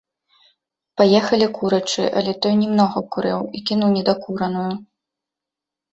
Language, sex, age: Belarusian, female, 19-29